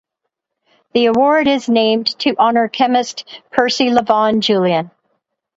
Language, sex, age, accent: English, female, 60-69, United States English